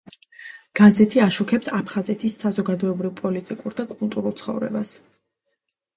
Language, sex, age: Georgian, female, 19-29